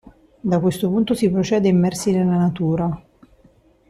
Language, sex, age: Italian, female, 50-59